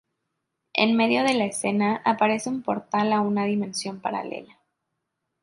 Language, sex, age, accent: Spanish, female, 19-29, México